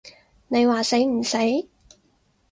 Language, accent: Cantonese, 广州音